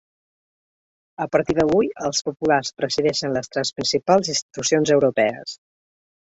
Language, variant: Catalan, Balear